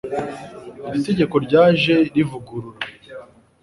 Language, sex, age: Kinyarwanda, male, under 19